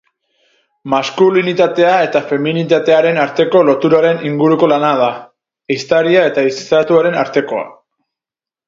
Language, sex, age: Basque, male, 30-39